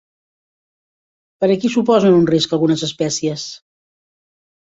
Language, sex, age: Catalan, female, 50-59